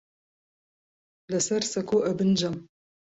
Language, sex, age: Central Kurdish, female, 50-59